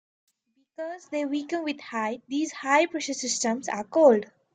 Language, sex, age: English, female, 19-29